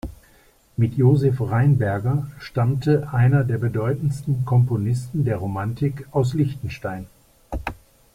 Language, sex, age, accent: German, male, 60-69, Deutschland Deutsch